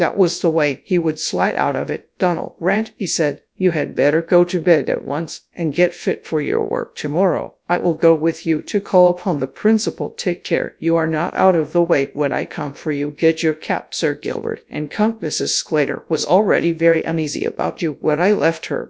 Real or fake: fake